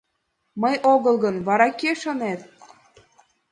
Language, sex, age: Mari, female, 19-29